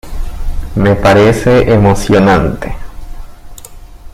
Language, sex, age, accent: Spanish, male, 19-29, Andino-Pacífico: Colombia, Perú, Ecuador, oeste de Bolivia y Venezuela andina